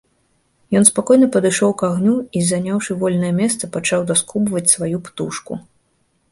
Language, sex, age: Belarusian, female, 30-39